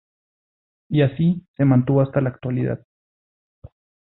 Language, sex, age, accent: Spanish, male, 30-39, Andino-Pacífico: Colombia, Perú, Ecuador, oeste de Bolivia y Venezuela andina